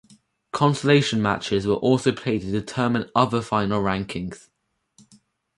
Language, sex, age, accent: English, male, under 19, England English